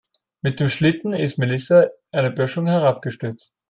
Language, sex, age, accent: German, male, 19-29, Österreichisches Deutsch